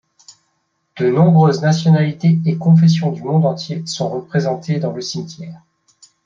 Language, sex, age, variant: French, male, 30-39, Français de métropole